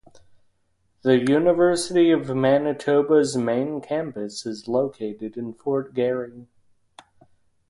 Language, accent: English, United States English